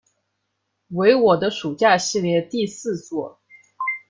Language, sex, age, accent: Chinese, female, 19-29, 出生地：上海市